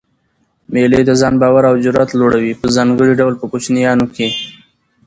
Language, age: Pashto, under 19